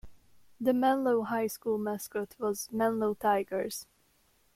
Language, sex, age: English, female, 19-29